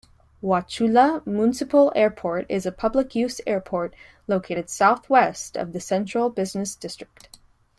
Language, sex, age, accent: English, female, 19-29, United States English